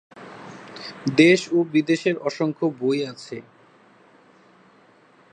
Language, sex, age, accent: Bengali, male, 30-39, Bangladeshi